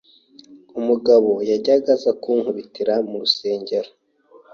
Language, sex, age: Kinyarwanda, male, 19-29